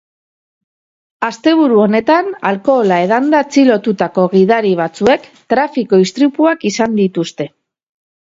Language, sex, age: Basque, female, 30-39